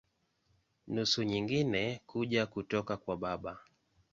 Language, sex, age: Swahili, male, 19-29